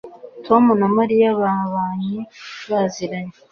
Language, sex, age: Kinyarwanda, female, 19-29